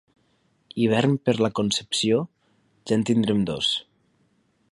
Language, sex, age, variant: Catalan, male, 19-29, Nord-Occidental